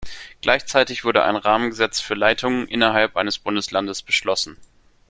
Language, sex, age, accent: German, male, 19-29, Deutschland Deutsch